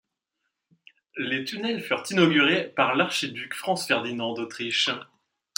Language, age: French, 30-39